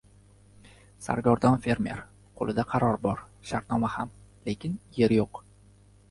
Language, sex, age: Uzbek, male, 19-29